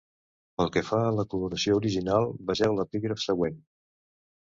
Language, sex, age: Catalan, male, 60-69